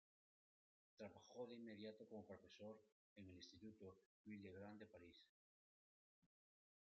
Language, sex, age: Spanish, male, 40-49